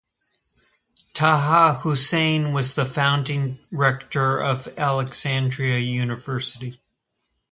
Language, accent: English, United States English